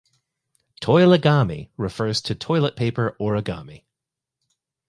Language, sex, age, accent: English, male, 30-39, United States English